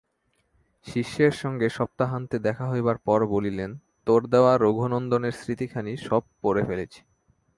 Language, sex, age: Bengali, male, 19-29